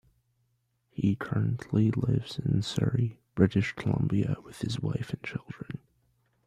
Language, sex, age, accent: English, male, under 19, United States English